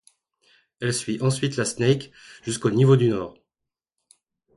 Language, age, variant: French, 50-59, Français de métropole